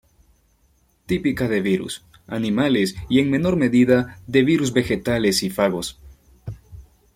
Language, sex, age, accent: Spanish, male, 19-29, México